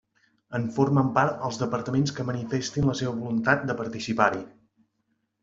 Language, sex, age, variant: Catalan, male, 30-39, Central